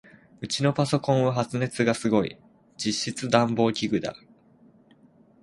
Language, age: Japanese, 19-29